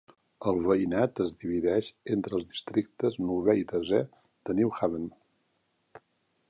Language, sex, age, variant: Catalan, male, 70-79, Central